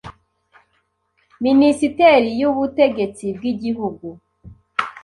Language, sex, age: Kinyarwanda, female, 30-39